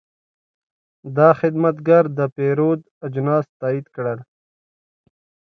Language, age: Pashto, 19-29